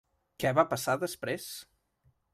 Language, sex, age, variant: Catalan, male, 19-29, Central